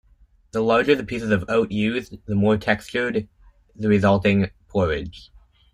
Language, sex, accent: English, male, United States English